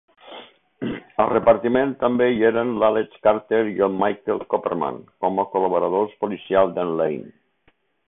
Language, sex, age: Catalan, male, 60-69